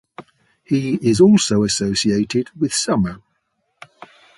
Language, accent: English, England English